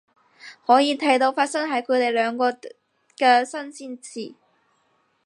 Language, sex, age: Cantonese, female, 19-29